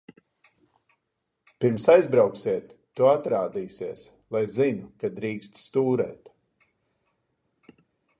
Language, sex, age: Latvian, male, 50-59